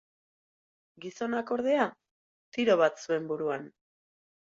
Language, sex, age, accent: Basque, female, 30-39, Erdialdekoa edo Nafarra (Gipuzkoa, Nafarroa)